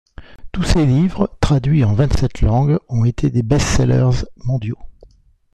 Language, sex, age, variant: French, male, 50-59, Français de métropole